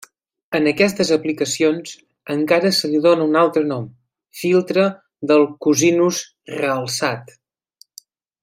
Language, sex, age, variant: Catalan, male, 19-29, Central